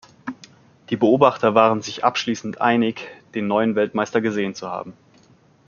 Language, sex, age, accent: German, male, 30-39, Deutschland Deutsch